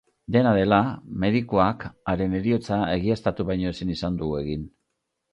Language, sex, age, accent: Basque, male, 50-59, Mendebalekoa (Araba, Bizkaia, Gipuzkoako mendebaleko herri batzuk)